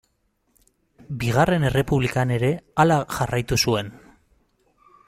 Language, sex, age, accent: Basque, male, 30-39, Mendebalekoa (Araba, Bizkaia, Gipuzkoako mendebaleko herri batzuk)